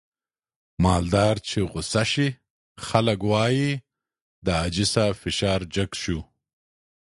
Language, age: Pashto, 50-59